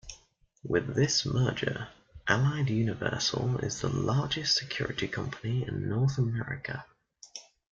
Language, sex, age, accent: English, male, under 19, England English